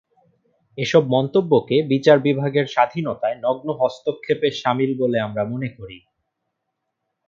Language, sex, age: Bengali, male, 19-29